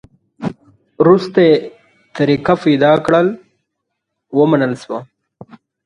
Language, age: Pashto, 19-29